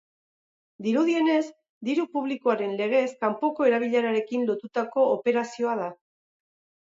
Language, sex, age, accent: Basque, female, 40-49, Erdialdekoa edo Nafarra (Gipuzkoa, Nafarroa)